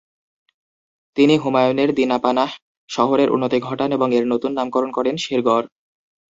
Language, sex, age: Bengali, male, 19-29